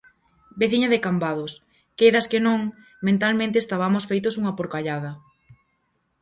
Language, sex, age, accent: Galician, female, 19-29, Atlántico (seseo e gheada)